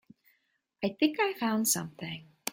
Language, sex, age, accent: English, female, 30-39, United States English